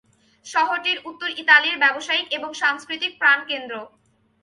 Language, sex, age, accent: Bengali, female, 19-29, Bangla